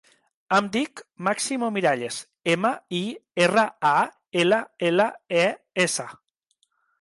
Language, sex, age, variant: Catalan, male, 19-29, Central